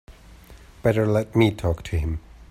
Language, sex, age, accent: English, male, 30-39, England English